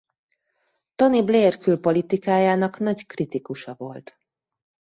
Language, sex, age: Hungarian, female, 30-39